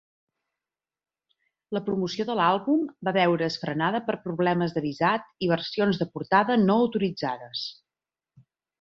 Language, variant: Catalan, Central